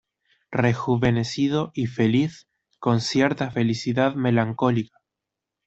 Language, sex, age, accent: Spanish, male, 19-29, Rioplatense: Argentina, Uruguay, este de Bolivia, Paraguay